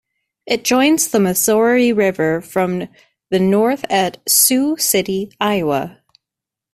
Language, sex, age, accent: English, female, 19-29, United States English